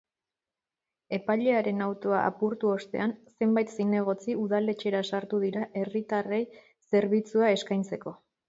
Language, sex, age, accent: Basque, female, 30-39, Erdialdekoa edo Nafarra (Gipuzkoa, Nafarroa)